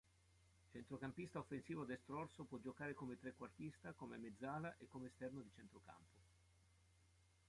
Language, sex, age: Italian, male, 50-59